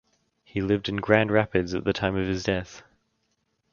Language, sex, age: English, male, under 19